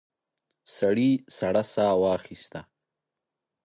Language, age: Pashto, 30-39